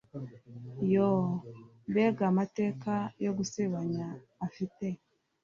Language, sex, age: Kinyarwanda, female, 30-39